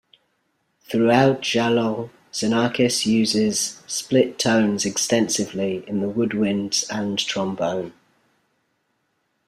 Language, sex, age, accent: English, male, 40-49, England English